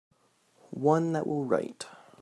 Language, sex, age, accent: English, male, 19-29, United States English